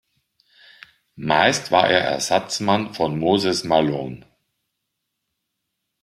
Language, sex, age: German, male, 50-59